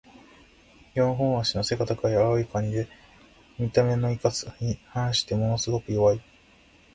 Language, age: Japanese, 19-29